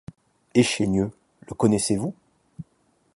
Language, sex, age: French, male, 40-49